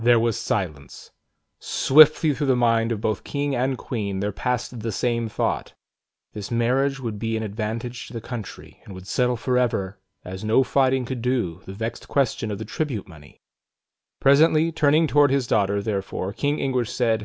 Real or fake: real